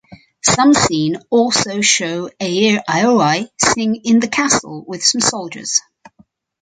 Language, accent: English, England English